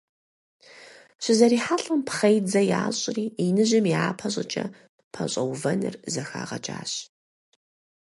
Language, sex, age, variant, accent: Kabardian, female, 30-39, Адыгэбзэ (Къэбэрдей, Кирил, псоми зэдай), Джылэхъстэней (Gilahsteney)